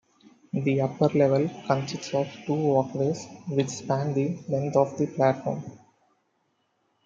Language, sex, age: English, male, 19-29